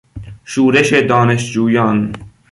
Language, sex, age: Persian, male, under 19